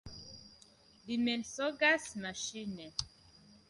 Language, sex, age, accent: Esperanto, female, 30-39, Internacia